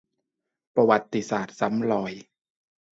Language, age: Thai, 19-29